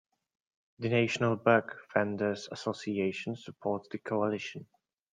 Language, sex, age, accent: English, male, 19-29, England English